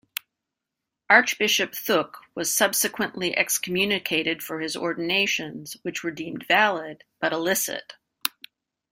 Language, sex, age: English, female, 50-59